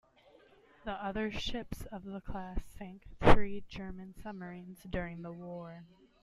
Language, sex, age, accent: English, female, 19-29, United States English